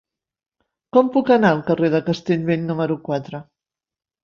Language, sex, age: Catalan, female, 50-59